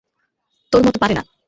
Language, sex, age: Bengali, female, under 19